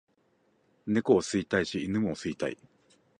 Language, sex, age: Japanese, male, 40-49